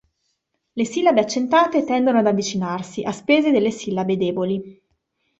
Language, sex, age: Italian, female, 30-39